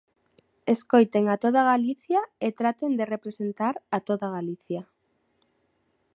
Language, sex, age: Galician, female, 19-29